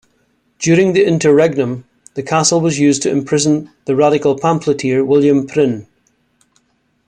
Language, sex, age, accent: English, male, 60-69, Scottish English